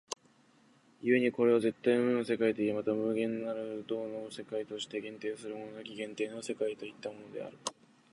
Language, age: Japanese, under 19